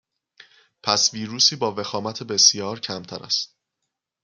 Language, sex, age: Persian, male, 30-39